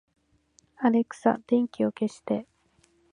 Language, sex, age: Japanese, female, 19-29